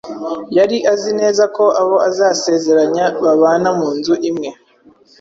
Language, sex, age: Kinyarwanda, male, 19-29